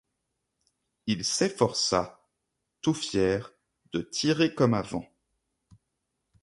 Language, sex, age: French, male, 30-39